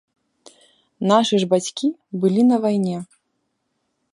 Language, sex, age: Belarusian, female, 19-29